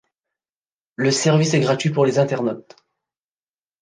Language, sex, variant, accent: French, male, Français des départements et régions d'outre-mer, Français de La Réunion